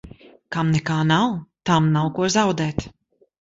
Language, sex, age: Latvian, female, 40-49